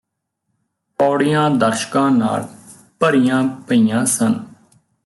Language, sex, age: Punjabi, male, 30-39